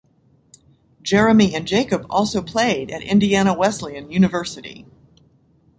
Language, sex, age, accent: English, female, 60-69, United States English